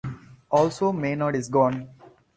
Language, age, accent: English, 19-29, India and South Asia (India, Pakistan, Sri Lanka)